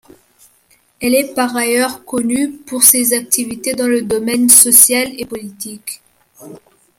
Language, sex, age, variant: French, female, 19-29, Français de métropole